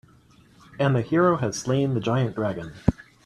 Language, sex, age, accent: English, male, 40-49, United States English